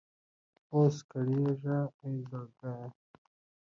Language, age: Pashto, 19-29